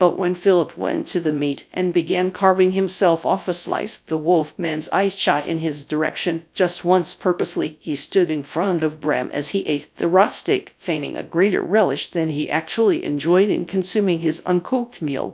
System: TTS, GradTTS